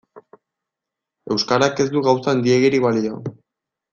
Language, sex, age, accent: Basque, male, 19-29, Erdialdekoa edo Nafarra (Gipuzkoa, Nafarroa)